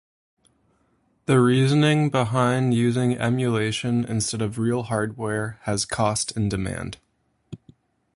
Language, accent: English, United States English